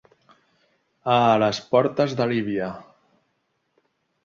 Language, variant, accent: Catalan, Central, central